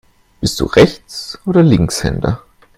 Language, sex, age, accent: German, male, 19-29, Deutschland Deutsch